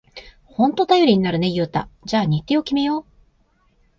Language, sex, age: Japanese, female, 50-59